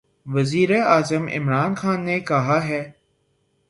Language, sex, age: Urdu, male, 19-29